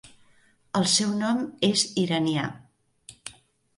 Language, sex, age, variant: Catalan, female, 60-69, Central